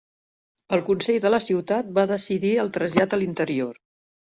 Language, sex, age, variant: Catalan, female, 50-59, Central